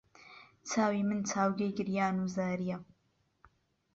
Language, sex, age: Central Kurdish, female, 19-29